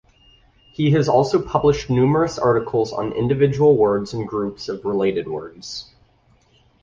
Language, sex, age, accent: English, male, 19-29, United States English